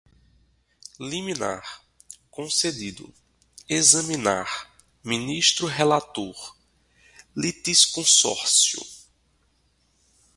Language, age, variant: Portuguese, 30-39, Portuguese (Brasil)